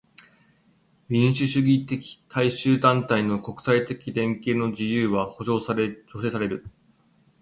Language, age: Japanese, 30-39